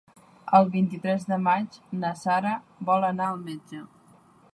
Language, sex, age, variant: Catalan, female, 30-39, Central